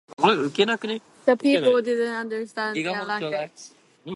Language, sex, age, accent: English, female, under 19, United States English